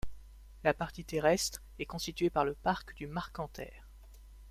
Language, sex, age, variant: French, male, 19-29, Français de métropole